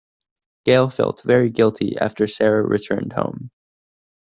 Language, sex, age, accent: English, male, under 19, United States English